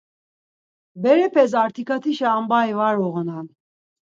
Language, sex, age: Laz, female, 40-49